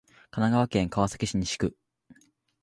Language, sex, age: Japanese, male, 19-29